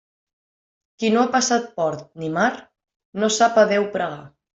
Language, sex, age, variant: Catalan, female, 19-29, Central